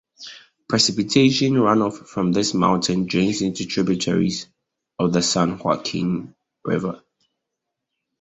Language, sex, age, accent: English, male, 19-29, United States English